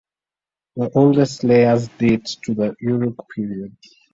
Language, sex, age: English, male, 19-29